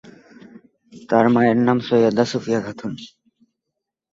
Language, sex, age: Bengali, male, 19-29